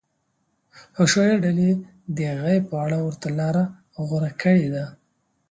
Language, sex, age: Pashto, male, 19-29